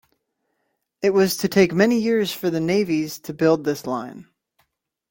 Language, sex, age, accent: English, male, 19-29, United States English